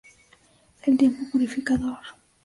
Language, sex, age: Spanish, female, under 19